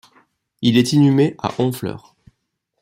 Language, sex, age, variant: French, male, 30-39, Français de métropole